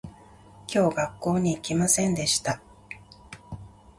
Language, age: Japanese, 40-49